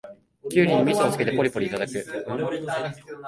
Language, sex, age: Japanese, male, under 19